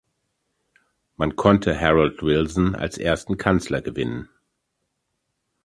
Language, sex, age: German, male, 50-59